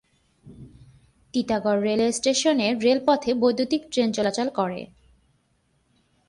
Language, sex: Bengali, female